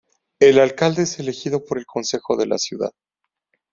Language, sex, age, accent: Spanish, male, 40-49, México